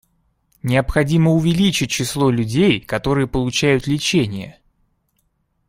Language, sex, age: Russian, male, 19-29